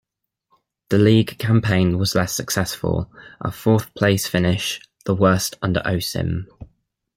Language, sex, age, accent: English, male, 19-29, England English